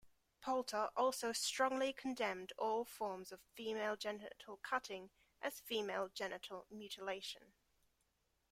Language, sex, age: English, female, 19-29